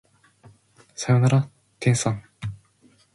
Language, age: Japanese, 19-29